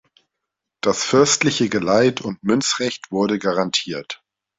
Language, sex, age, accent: German, male, 40-49, Deutschland Deutsch